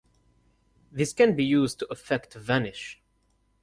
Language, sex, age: English, male, 19-29